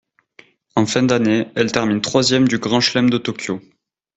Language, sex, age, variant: French, male, 19-29, Français de métropole